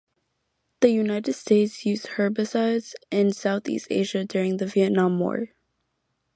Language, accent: English, United States English